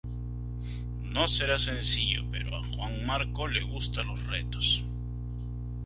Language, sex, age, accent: Spanish, male, 30-39, Andino-Pacífico: Colombia, Perú, Ecuador, oeste de Bolivia y Venezuela andina